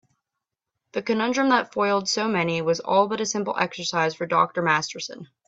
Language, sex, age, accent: English, female, 19-29, United States English